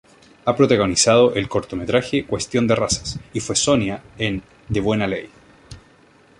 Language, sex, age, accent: Spanish, male, 19-29, Chileno: Chile, Cuyo